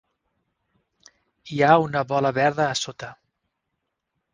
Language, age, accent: Catalan, 50-59, Tortosí